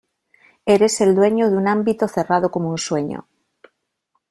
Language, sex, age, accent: Spanish, female, 40-49, España: Norte peninsular (Asturias, Castilla y León, Cantabria, País Vasco, Navarra, Aragón, La Rioja, Guadalajara, Cuenca)